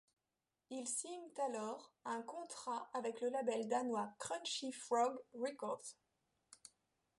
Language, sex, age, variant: French, female, 30-39, Français de métropole